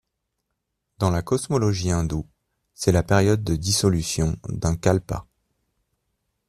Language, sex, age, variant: French, male, 30-39, Français de métropole